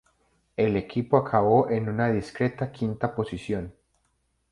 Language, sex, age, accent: Spanish, male, 19-29, Andino-Pacífico: Colombia, Perú, Ecuador, oeste de Bolivia y Venezuela andina